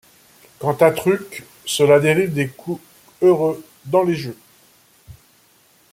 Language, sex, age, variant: French, male, 50-59, Français de métropole